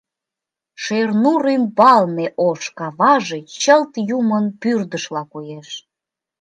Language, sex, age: Mari, female, 19-29